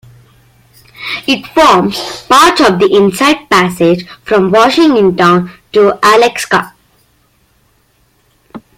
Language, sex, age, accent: English, female, under 19, India and South Asia (India, Pakistan, Sri Lanka)